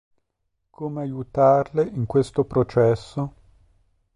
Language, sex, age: Italian, male, 40-49